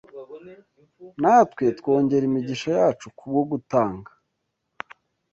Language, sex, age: Kinyarwanda, male, 19-29